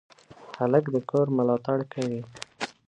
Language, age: Pashto, 19-29